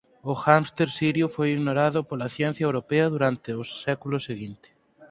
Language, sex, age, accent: Galician, male, 19-29, Oriental (común en zona oriental)